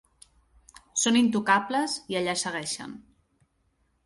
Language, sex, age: Catalan, female, 30-39